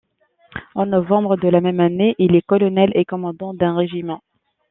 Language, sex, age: French, female, 19-29